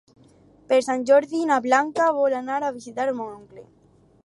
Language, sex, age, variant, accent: Catalan, female, under 19, Alacantí, valencià